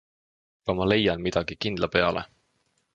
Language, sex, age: Estonian, male, 19-29